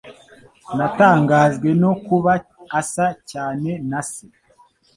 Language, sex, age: Kinyarwanda, male, 19-29